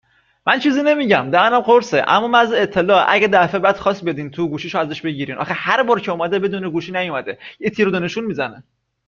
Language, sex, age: Persian, male, 19-29